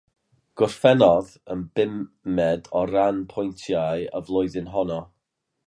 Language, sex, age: Welsh, male, 50-59